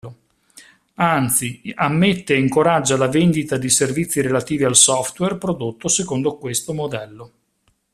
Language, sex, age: Italian, male, 40-49